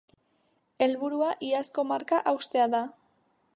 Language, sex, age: Basque, female, 19-29